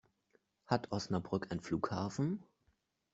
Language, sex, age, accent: German, male, under 19, Deutschland Deutsch